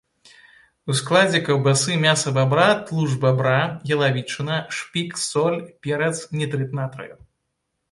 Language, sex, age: Belarusian, male, 19-29